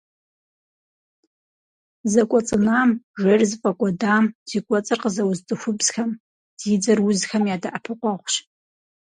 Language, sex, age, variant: Kabardian, female, 30-39, Адыгэбзэ (Къэбэрдей, Кирил, Урысей)